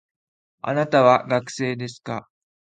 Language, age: Japanese, 19-29